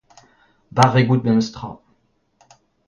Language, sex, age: Breton, male, 30-39